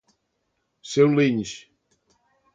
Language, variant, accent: Catalan, Central, central